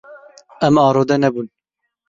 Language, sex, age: Kurdish, male, 19-29